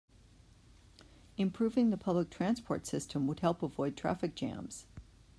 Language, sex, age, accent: English, female, 50-59, United States English